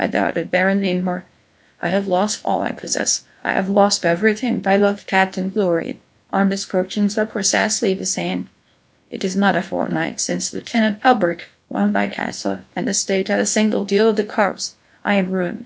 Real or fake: fake